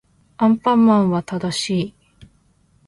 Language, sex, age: Japanese, female, 19-29